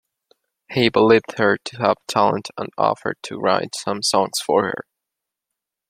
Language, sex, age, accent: English, male, 19-29, United States English